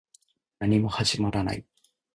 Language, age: Japanese, 30-39